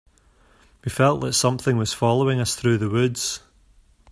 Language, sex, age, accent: English, male, 40-49, Scottish English